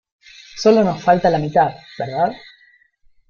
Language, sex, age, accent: Spanish, male, 40-49, Rioplatense: Argentina, Uruguay, este de Bolivia, Paraguay